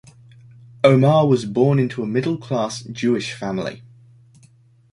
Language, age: English, 19-29